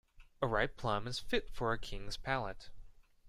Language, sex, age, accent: English, male, 19-29, United States English